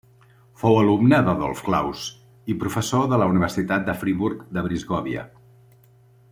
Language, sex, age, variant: Catalan, male, 40-49, Central